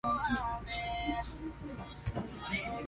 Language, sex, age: English, male, 19-29